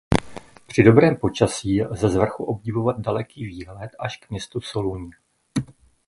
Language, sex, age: Czech, male, 50-59